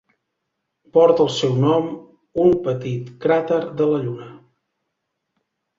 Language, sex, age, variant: Catalan, male, 30-39, Central